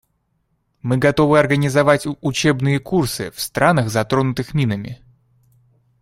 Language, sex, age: Russian, male, 19-29